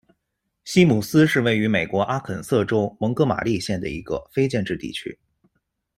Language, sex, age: Chinese, male, 19-29